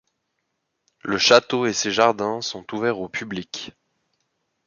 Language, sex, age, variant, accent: French, male, 19-29, Français d'Europe, Français de Suisse